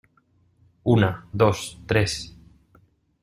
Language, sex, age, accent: Spanish, male, 19-29, España: Centro-Sur peninsular (Madrid, Toledo, Castilla-La Mancha)